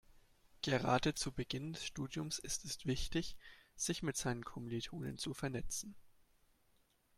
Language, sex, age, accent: German, male, 19-29, Deutschland Deutsch